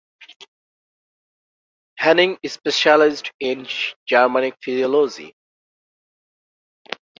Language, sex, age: English, male, 19-29